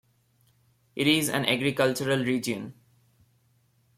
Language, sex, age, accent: English, male, 19-29, India and South Asia (India, Pakistan, Sri Lanka)